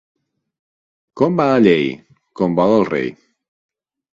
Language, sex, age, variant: Catalan, male, 30-39, Central